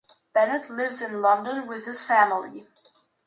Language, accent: English, United States English